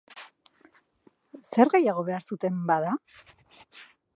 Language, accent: Basque, Erdialdekoa edo Nafarra (Gipuzkoa, Nafarroa)